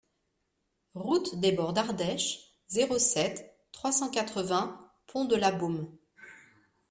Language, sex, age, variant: French, female, 40-49, Français de métropole